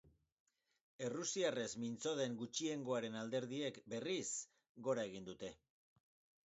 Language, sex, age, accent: Basque, male, 60-69, Mendebalekoa (Araba, Bizkaia, Gipuzkoako mendebaleko herri batzuk)